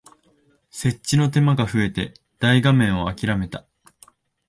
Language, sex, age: Japanese, male, 19-29